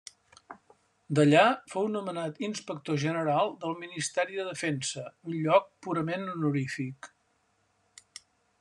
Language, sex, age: Catalan, male, 70-79